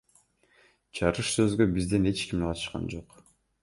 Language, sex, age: Kyrgyz, male, under 19